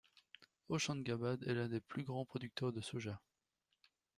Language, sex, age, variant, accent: French, male, 30-39, Français d'Europe, Français de Belgique